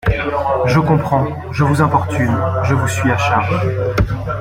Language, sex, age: French, male, 19-29